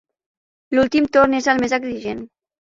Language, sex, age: Catalan, female, under 19